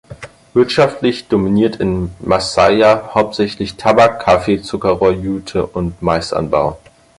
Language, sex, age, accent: German, male, under 19, Deutschland Deutsch